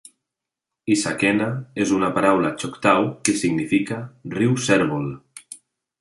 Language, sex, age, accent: Catalan, male, 30-39, valencià